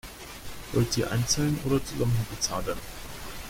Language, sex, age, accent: German, male, under 19, Deutschland Deutsch